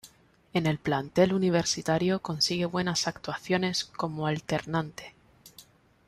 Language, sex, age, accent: Spanish, female, 19-29, España: Islas Canarias